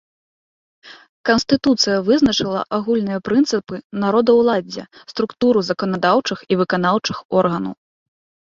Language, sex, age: Belarusian, female, 30-39